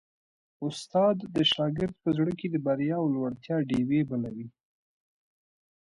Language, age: Pashto, 19-29